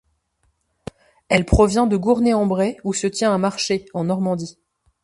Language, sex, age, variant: French, female, 40-49, Français de métropole